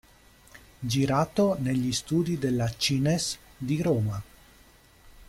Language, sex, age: Italian, male, 30-39